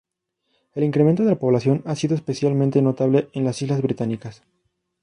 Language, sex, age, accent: Spanish, male, 19-29, México